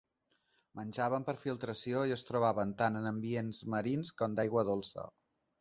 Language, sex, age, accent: Catalan, male, 40-49, balear; central